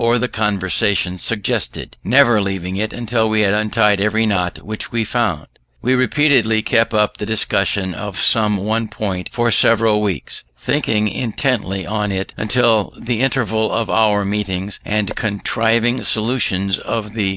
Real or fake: real